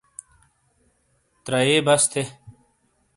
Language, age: Shina, 30-39